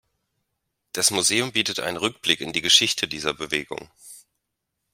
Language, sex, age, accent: German, male, 19-29, Deutschland Deutsch